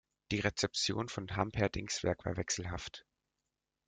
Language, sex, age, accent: German, male, 19-29, Deutschland Deutsch